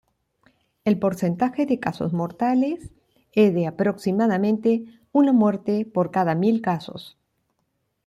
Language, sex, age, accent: Spanish, female, 60-69, Andino-Pacífico: Colombia, Perú, Ecuador, oeste de Bolivia y Venezuela andina